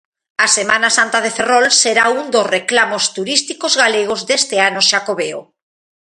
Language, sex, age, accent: Galician, female, 40-49, Normativo (estándar)